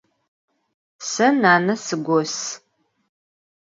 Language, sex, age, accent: Adyghe, female, 40-49, Кıэмгуй (Çemguy)